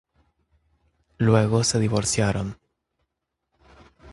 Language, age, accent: Spanish, 19-29, México